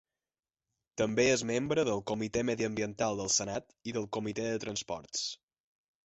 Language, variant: Catalan, Balear